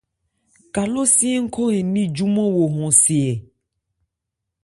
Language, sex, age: Ebrié, female, 30-39